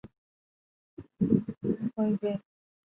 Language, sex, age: Bengali, female, 19-29